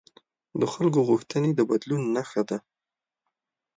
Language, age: Pashto, 19-29